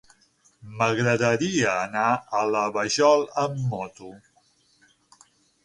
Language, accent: Catalan, central; septentrional